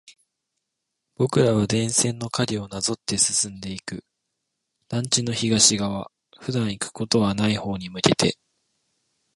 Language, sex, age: Japanese, male, 19-29